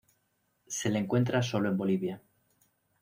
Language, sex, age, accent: Spanish, male, 30-39, España: Centro-Sur peninsular (Madrid, Toledo, Castilla-La Mancha)